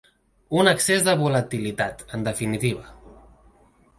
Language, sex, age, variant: Catalan, male, 30-39, Central